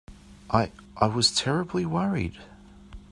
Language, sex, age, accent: English, male, 50-59, Australian English